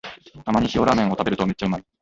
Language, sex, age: Japanese, male, 19-29